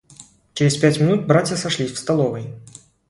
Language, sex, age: Russian, male, 19-29